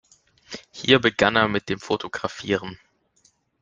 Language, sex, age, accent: German, male, under 19, Deutschland Deutsch